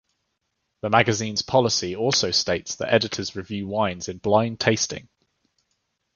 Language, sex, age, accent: English, male, 19-29, England English